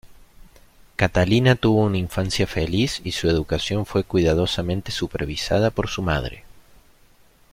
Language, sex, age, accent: Spanish, male, 30-39, Rioplatense: Argentina, Uruguay, este de Bolivia, Paraguay